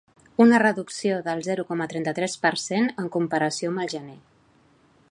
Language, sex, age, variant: Catalan, female, 40-49, Central